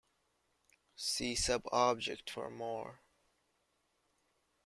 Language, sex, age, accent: English, male, 19-29, West Indies and Bermuda (Bahamas, Bermuda, Jamaica, Trinidad)